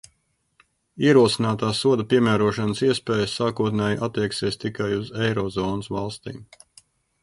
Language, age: Latvian, 40-49